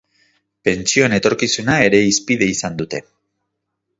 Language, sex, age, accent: Basque, male, 30-39, Mendebalekoa (Araba, Bizkaia, Gipuzkoako mendebaleko herri batzuk)